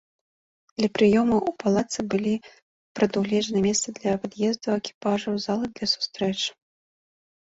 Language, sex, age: Belarusian, female, 30-39